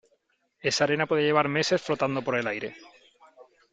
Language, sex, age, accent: Spanish, male, 40-49, España: Sur peninsular (Andalucia, Extremadura, Murcia)